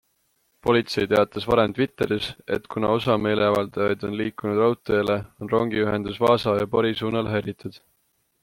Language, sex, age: Estonian, male, 19-29